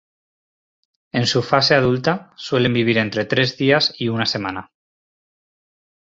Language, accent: Spanish, España: Norte peninsular (Asturias, Castilla y León, Cantabria, País Vasco, Navarra, Aragón, La Rioja, Guadalajara, Cuenca)